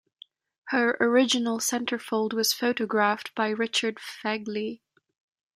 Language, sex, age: English, female, 19-29